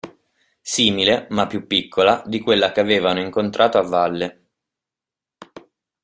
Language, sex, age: Italian, male, 19-29